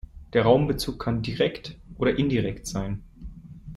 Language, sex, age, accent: German, male, 19-29, Deutschland Deutsch